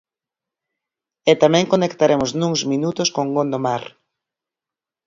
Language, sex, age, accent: Galician, female, 40-49, Oriental (común en zona oriental)